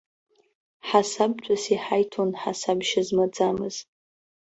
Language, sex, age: Abkhazian, female, under 19